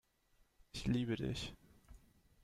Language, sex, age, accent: German, male, 19-29, Deutschland Deutsch